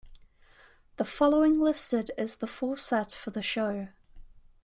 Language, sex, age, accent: English, female, 19-29, England English